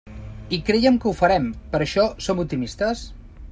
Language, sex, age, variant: Catalan, male, 40-49, Central